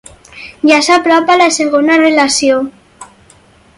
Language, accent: Catalan, valencià